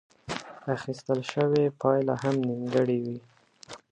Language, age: Pashto, 19-29